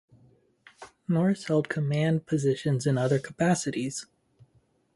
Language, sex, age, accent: English, male, 30-39, United States English